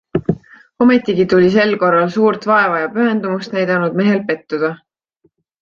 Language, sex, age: Estonian, female, 19-29